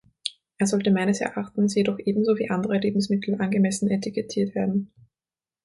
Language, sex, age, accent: German, female, 19-29, Österreichisches Deutsch